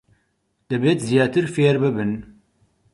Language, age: Central Kurdish, 30-39